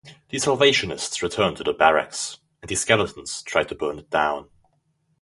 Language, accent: English, United States English; Australian English; England English; Irish English